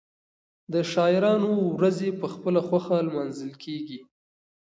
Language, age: Pashto, 19-29